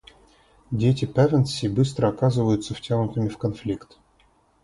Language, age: Russian, 30-39